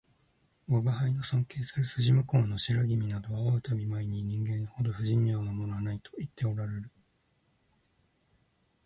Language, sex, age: Japanese, male, 19-29